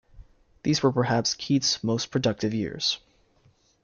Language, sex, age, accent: English, male, under 19, United States English